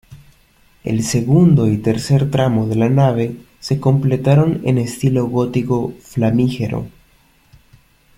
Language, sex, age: Spanish, male, under 19